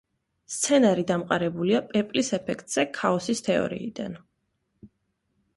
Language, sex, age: Georgian, female, 19-29